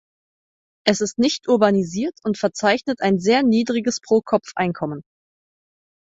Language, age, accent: German, 19-29, Deutschland Deutsch